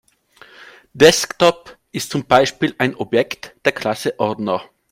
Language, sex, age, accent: German, male, 30-39, Österreichisches Deutsch